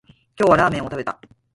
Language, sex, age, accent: Japanese, female, 40-49, 関西弁